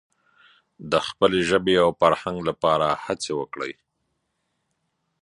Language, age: Pashto, 40-49